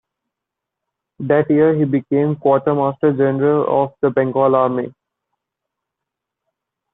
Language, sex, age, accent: English, male, 19-29, India and South Asia (India, Pakistan, Sri Lanka)